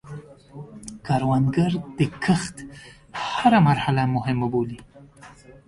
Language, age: Pashto, 30-39